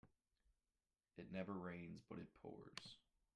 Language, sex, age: English, male, 19-29